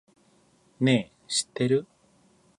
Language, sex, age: Japanese, male, 40-49